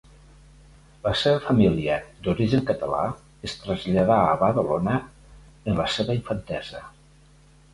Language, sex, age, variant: Catalan, male, 60-69, Nord-Occidental